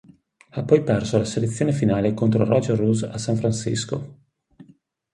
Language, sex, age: Italian, male, 40-49